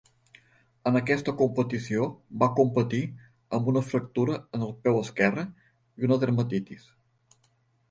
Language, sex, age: Catalan, male, 70-79